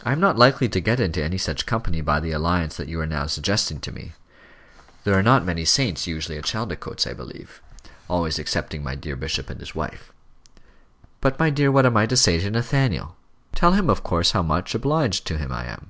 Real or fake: real